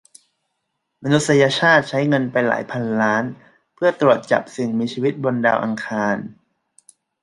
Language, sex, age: Thai, male, 30-39